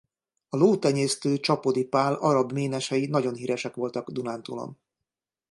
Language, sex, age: Hungarian, male, 50-59